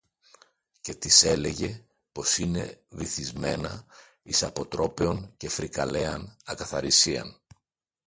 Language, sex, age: Greek, male, 60-69